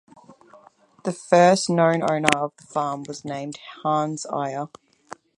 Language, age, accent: English, 19-29, Australian English